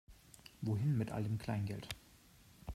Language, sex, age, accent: German, male, 30-39, Deutschland Deutsch